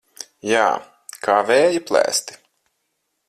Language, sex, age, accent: Latvian, male, 30-39, Riga